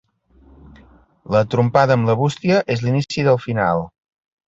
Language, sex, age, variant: Catalan, male, 50-59, Central